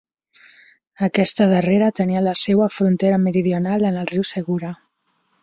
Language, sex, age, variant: Catalan, female, 30-39, Central